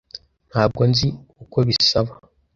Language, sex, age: Kinyarwanda, male, under 19